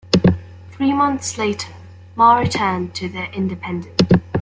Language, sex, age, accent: English, female, under 19, England English